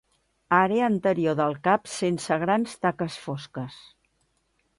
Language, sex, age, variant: Catalan, female, 60-69, Central